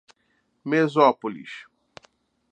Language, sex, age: Portuguese, male, 40-49